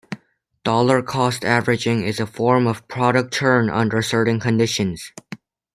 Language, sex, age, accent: English, male, under 19, United States English